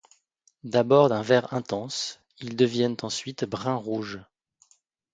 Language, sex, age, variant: French, male, 30-39, Français de métropole